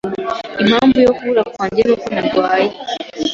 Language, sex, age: Kinyarwanda, female, 19-29